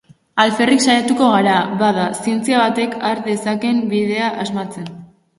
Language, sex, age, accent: Basque, female, under 19, Mendebalekoa (Araba, Bizkaia, Gipuzkoako mendebaleko herri batzuk)